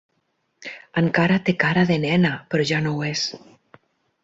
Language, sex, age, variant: Catalan, female, 50-59, Nord-Occidental